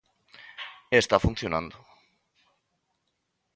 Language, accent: Galician, Normativo (estándar)